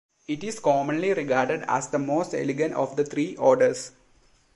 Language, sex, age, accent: English, male, 19-29, India and South Asia (India, Pakistan, Sri Lanka)